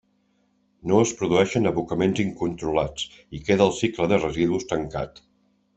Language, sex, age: Catalan, male, 50-59